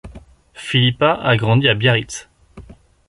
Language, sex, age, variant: French, male, 19-29, Français de métropole